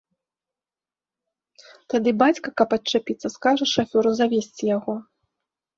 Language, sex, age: Belarusian, female, 40-49